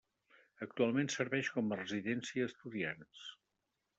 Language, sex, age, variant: Catalan, male, 60-69, Septentrional